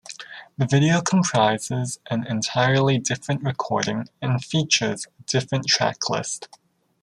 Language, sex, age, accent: English, male, 19-29, Canadian English